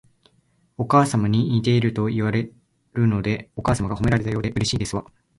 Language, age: Japanese, 19-29